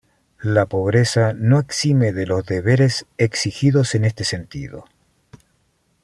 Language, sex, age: Spanish, male, 50-59